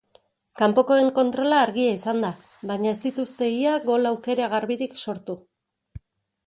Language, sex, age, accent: Basque, female, 40-49, Mendebalekoa (Araba, Bizkaia, Gipuzkoako mendebaleko herri batzuk)